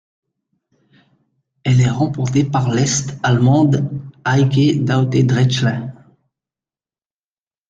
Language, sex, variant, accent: French, male, Français des départements et régions d'outre-mer, Français de La Réunion